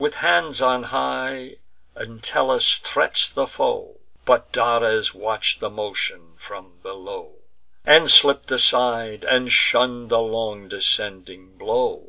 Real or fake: real